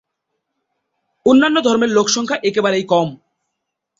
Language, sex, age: Bengali, male, 19-29